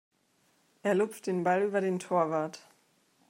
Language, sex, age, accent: German, female, 19-29, Deutschland Deutsch